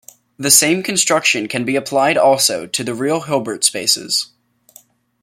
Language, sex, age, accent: English, male, under 19, United States English